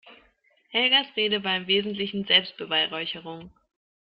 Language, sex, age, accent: German, female, 19-29, Deutschland Deutsch